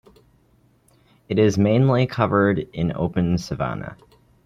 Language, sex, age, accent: English, male, under 19, United States English